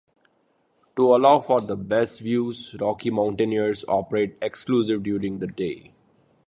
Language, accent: English, India and South Asia (India, Pakistan, Sri Lanka)